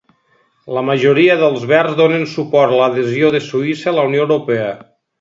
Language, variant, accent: Catalan, Nord-Occidental, nord-occidental